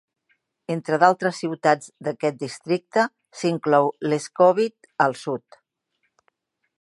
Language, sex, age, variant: Catalan, female, 60-69, Central